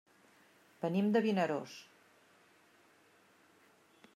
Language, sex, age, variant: Catalan, female, 50-59, Central